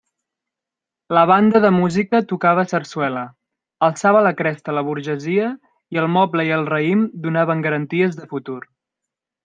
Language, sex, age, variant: Catalan, male, 19-29, Central